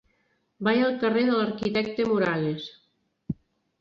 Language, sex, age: Catalan, female, 40-49